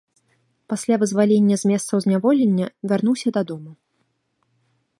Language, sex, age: Belarusian, female, 19-29